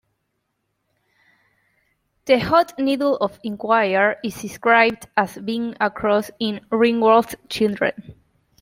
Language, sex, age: English, female, 19-29